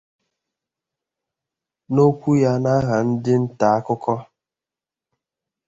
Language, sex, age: Igbo, male, 19-29